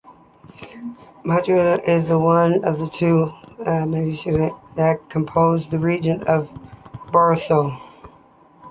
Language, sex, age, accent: English, female, 30-39, United States English